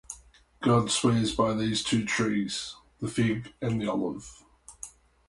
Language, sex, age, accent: English, male, 40-49, Australian English